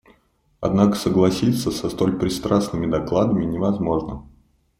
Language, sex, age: Russian, male, 30-39